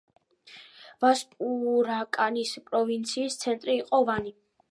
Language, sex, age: Georgian, female, under 19